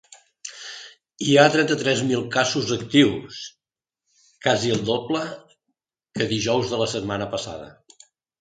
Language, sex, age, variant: Catalan, male, 60-69, Central